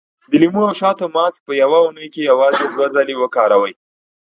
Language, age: Pashto, 30-39